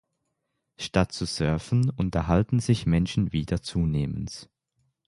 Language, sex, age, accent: German, male, under 19, Deutschland Deutsch; Schweizerdeutsch